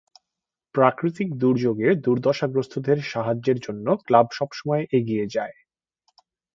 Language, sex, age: Bengali, male, 30-39